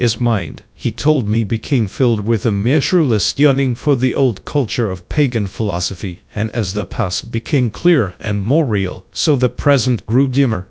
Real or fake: fake